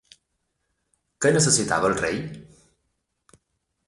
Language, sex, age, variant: Catalan, male, 30-39, Balear